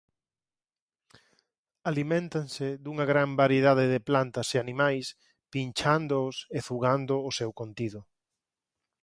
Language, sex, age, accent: Galician, male, 40-49, Normativo (estándar)